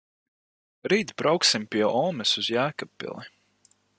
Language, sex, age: Latvian, male, 19-29